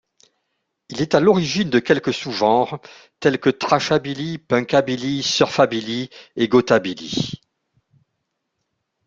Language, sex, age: French, male, 50-59